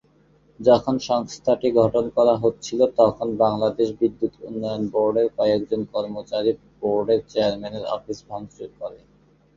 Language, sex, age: Bengali, male, 19-29